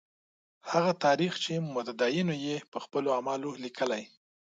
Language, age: Pashto, 19-29